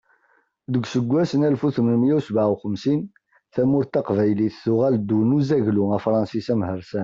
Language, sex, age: Kabyle, male, 30-39